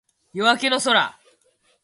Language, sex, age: Japanese, female, 19-29